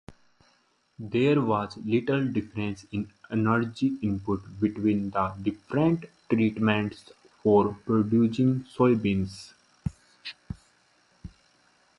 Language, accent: English, India and South Asia (India, Pakistan, Sri Lanka)